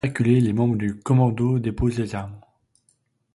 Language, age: French, 30-39